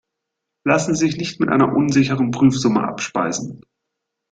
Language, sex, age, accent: German, male, 30-39, Deutschland Deutsch